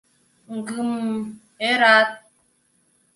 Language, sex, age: Mari, female, 19-29